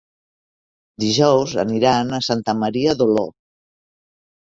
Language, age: Catalan, 60-69